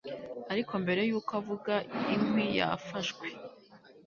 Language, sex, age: Kinyarwanda, female, 19-29